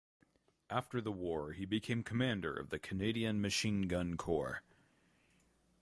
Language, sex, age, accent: English, male, 19-29, United States English